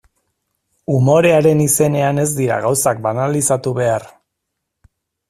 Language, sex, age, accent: Basque, male, 40-49, Erdialdekoa edo Nafarra (Gipuzkoa, Nafarroa)